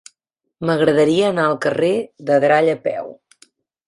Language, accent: Catalan, gironí